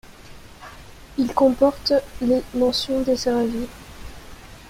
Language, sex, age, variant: French, female, 19-29, Français de métropole